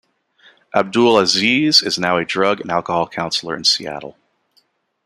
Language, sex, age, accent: English, male, 40-49, United States English